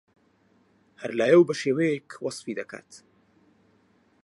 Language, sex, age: Central Kurdish, male, 19-29